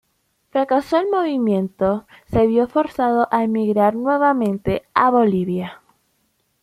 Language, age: Spanish, 19-29